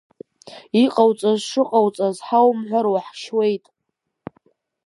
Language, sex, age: Abkhazian, female, under 19